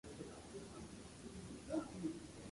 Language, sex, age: English, male, under 19